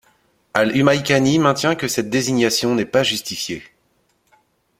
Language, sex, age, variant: French, male, 30-39, Français de métropole